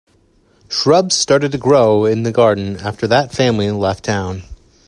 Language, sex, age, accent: English, male, 19-29, United States English